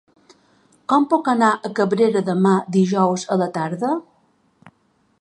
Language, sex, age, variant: Catalan, female, 50-59, Balear